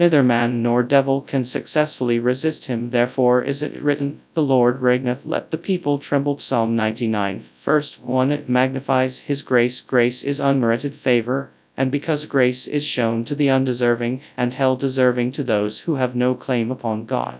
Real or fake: fake